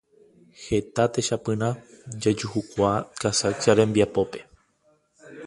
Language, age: Guarani, 19-29